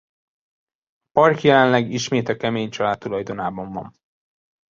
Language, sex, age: Hungarian, male, 19-29